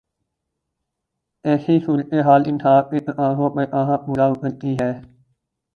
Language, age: Urdu, 19-29